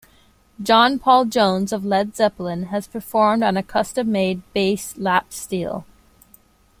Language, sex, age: English, female, 19-29